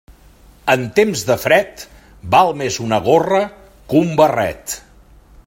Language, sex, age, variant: Catalan, male, 60-69, Central